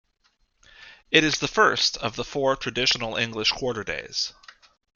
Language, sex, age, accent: English, male, 30-39, Canadian English